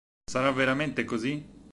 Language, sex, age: Italian, male, 19-29